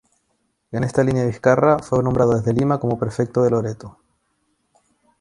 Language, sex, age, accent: Spanish, male, 19-29, España: Islas Canarias